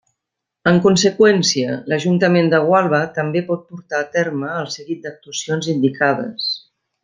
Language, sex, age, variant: Catalan, female, 50-59, Central